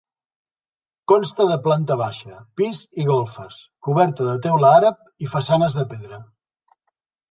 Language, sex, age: Catalan, male, 50-59